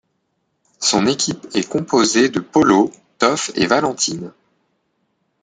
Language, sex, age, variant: French, male, 19-29, Français de métropole